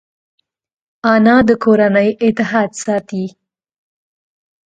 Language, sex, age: Pashto, female, 19-29